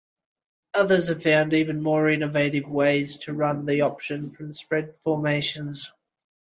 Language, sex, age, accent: English, male, 30-39, Australian English